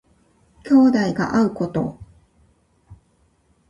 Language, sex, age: Japanese, female, 50-59